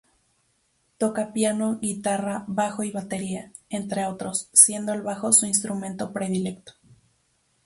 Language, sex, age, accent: Spanish, female, 19-29, México